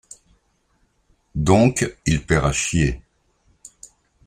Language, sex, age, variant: French, male, 60-69, Français de métropole